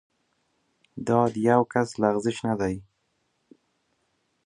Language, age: Pashto, 19-29